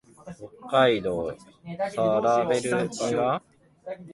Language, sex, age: Japanese, male, 19-29